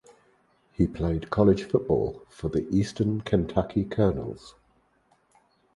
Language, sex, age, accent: English, male, 60-69, England English